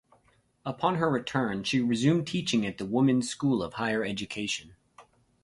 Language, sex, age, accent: English, male, 30-39, United States English